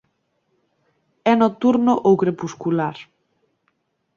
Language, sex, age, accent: Galician, female, 19-29, Central (gheada)